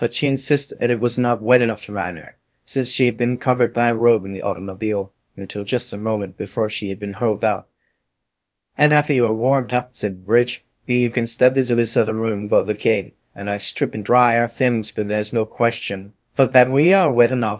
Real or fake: fake